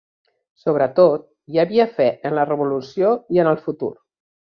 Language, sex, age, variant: Catalan, female, 50-59, Central